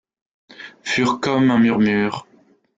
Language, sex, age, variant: French, male, 30-39, Français de métropole